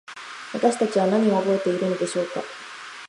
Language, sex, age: Japanese, female, 19-29